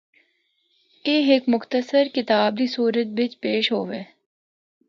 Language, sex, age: Northern Hindko, female, 19-29